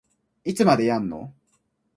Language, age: Japanese, 19-29